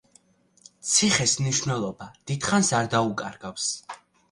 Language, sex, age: Georgian, male, 19-29